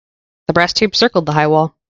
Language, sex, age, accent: English, female, 19-29, United States English